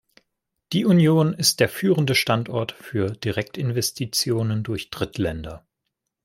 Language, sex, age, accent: German, male, 19-29, Deutschland Deutsch